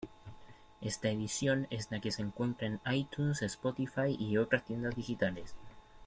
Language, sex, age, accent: Spanish, male, 19-29, Chileno: Chile, Cuyo